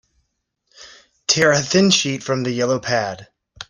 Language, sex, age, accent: English, male, 19-29, United States English